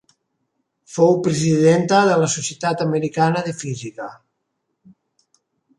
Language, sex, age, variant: Catalan, male, 50-59, Nord-Occidental